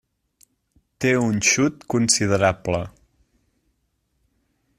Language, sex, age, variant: Catalan, male, 19-29, Central